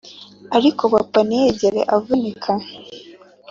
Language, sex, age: Kinyarwanda, female, 19-29